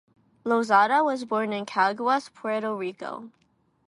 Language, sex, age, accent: English, female, under 19, United States English